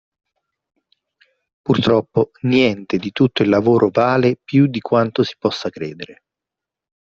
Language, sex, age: Italian, male, 40-49